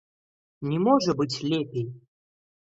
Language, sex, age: Belarusian, male, under 19